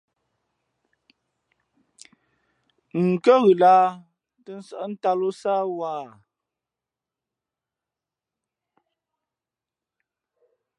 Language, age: Fe'fe', 19-29